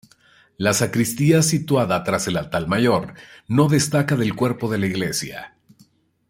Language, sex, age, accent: Spanish, male, 40-49, México